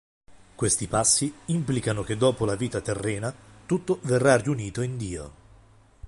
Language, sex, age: Italian, male, 50-59